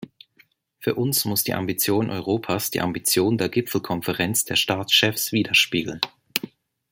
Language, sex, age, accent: German, male, 19-29, Schweizerdeutsch